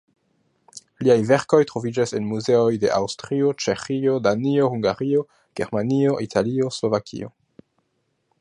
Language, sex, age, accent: Esperanto, male, under 19, Internacia